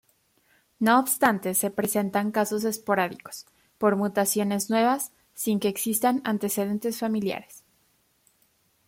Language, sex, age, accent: Spanish, female, 19-29, México